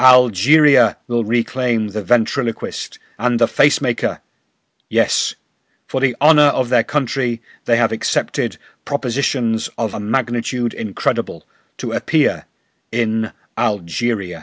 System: none